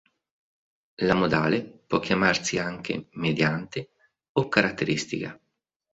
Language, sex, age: Italian, male, 40-49